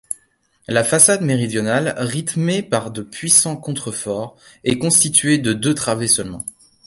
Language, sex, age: French, male, 19-29